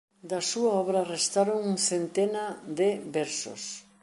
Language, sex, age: Galician, female, 60-69